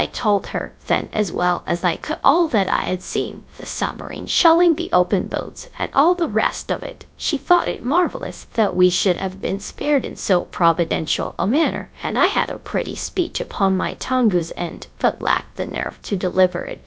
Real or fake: fake